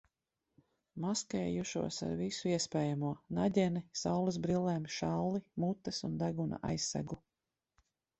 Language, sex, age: Latvian, female, 40-49